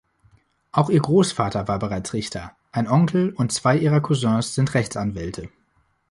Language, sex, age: German, male, 19-29